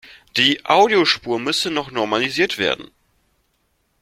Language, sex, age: German, male, 19-29